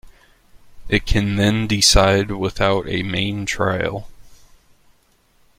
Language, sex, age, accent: English, male, 30-39, United States English